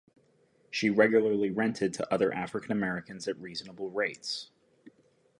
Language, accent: English, United States English